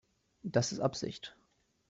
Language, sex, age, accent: German, male, 19-29, Deutschland Deutsch